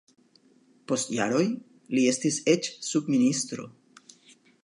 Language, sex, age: Esperanto, male, 50-59